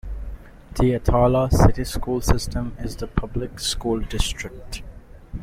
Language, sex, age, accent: English, male, 19-29, India and South Asia (India, Pakistan, Sri Lanka)